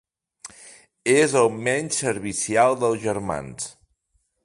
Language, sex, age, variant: Catalan, male, 50-59, Central